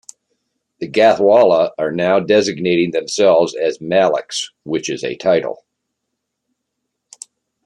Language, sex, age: English, male, 60-69